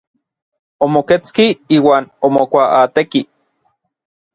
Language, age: Orizaba Nahuatl, 30-39